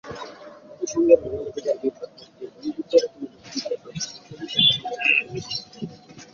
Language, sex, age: Bengali, male, 19-29